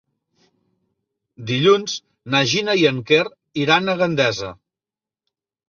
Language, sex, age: Catalan, male, 50-59